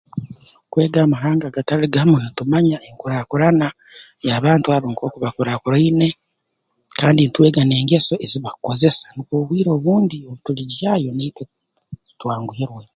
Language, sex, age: Tooro, female, 40-49